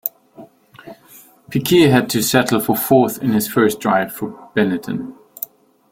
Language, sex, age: English, male, 30-39